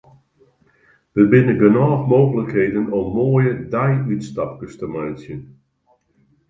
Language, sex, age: Western Frisian, male, 80-89